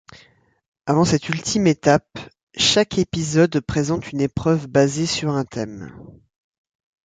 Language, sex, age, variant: French, male, 19-29, Français de métropole